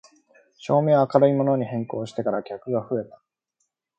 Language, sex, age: Japanese, male, 19-29